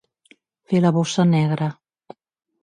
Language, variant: Catalan, Central